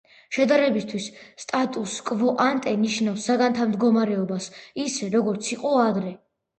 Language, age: Georgian, under 19